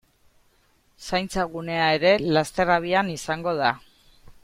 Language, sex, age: Basque, female, 30-39